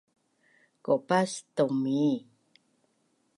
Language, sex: Bunun, female